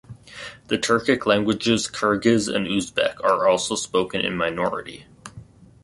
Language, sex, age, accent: English, male, 19-29, United States English